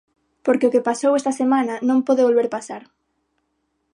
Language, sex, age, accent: Galician, female, under 19, Normativo (estándar); Neofalante